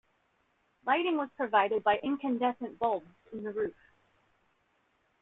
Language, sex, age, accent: English, female, 40-49, United States English